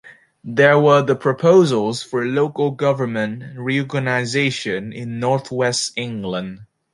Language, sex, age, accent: English, male, 19-29, United States English